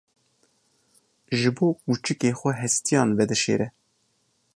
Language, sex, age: Kurdish, male, 30-39